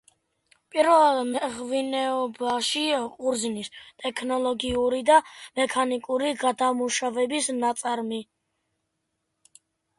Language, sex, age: Georgian, female, 40-49